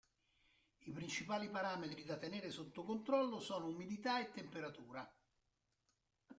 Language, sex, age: Italian, male, 60-69